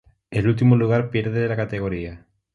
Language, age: Spanish, 19-29